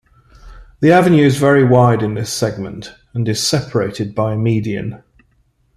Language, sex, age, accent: English, male, 50-59, England English